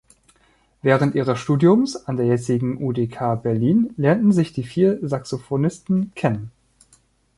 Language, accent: German, Deutschland Deutsch